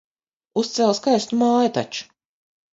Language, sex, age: Latvian, female, 50-59